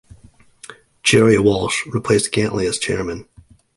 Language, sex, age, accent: English, male, 40-49, United States English